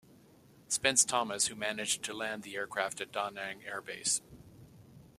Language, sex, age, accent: English, male, 60-69, United States English